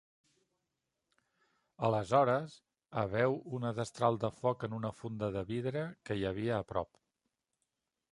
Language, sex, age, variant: Catalan, male, 50-59, Central